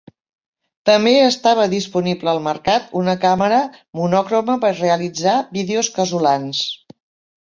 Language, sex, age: Catalan, female, 60-69